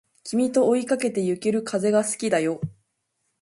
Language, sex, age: Japanese, female, 19-29